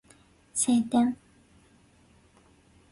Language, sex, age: Japanese, female, 19-29